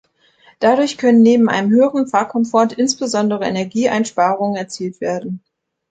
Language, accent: German, Deutschland Deutsch